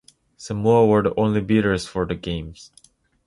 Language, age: English, 19-29